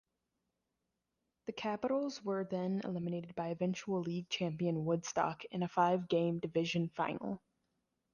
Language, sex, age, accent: English, female, 19-29, United States English